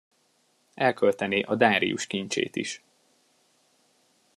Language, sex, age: Hungarian, male, 19-29